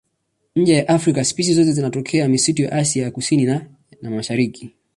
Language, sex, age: Swahili, male, 19-29